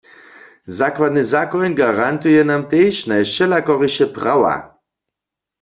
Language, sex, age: Upper Sorbian, male, 40-49